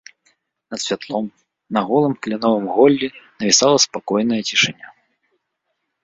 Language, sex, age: Belarusian, male, 19-29